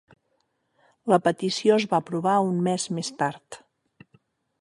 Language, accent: Catalan, central; nord-occidental